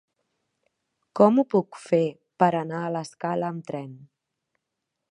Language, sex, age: Catalan, female, 19-29